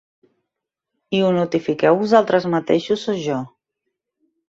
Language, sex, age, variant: Catalan, female, 40-49, Central